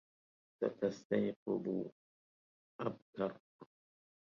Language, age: Arabic, 40-49